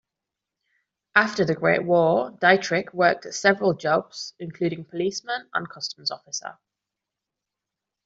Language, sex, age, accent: English, female, 19-29, England English